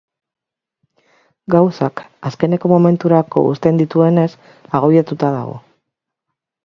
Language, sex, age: Basque, female, 40-49